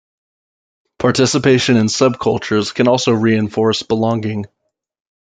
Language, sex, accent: English, male, United States English